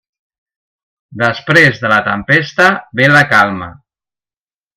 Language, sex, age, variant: Catalan, male, 50-59, Central